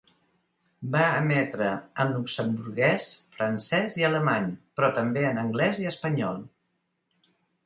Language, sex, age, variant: Catalan, female, 60-69, Central